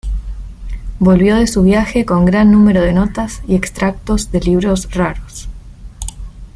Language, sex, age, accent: Spanish, female, 19-29, Rioplatense: Argentina, Uruguay, este de Bolivia, Paraguay